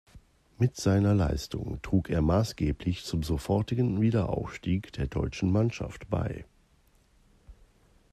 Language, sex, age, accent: German, male, 40-49, Deutschland Deutsch